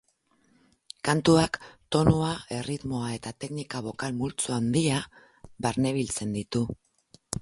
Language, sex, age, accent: Basque, female, 50-59, Mendebalekoa (Araba, Bizkaia, Gipuzkoako mendebaleko herri batzuk)